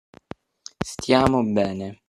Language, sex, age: Italian, male, 19-29